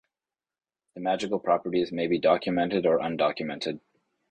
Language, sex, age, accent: English, male, 30-39, Canadian English